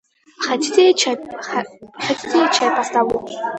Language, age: Russian, under 19